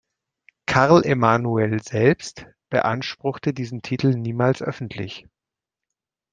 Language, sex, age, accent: German, male, 30-39, Deutschland Deutsch